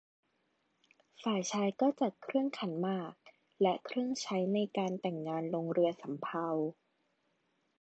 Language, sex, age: Thai, female, 19-29